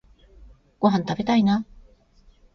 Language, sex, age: Japanese, female, 50-59